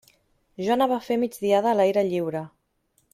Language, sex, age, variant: Catalan, female, 30-39, Central